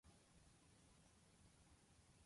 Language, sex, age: English, female, 19-29